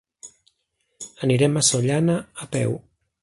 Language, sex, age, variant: Catalan, male, 40-49, Central